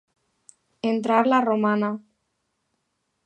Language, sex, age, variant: Catalan, female, under 19, Alacantí